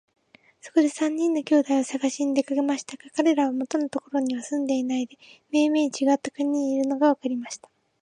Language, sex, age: Japanese, female, 19-29